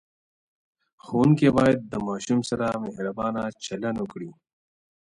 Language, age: Pashto, 30-39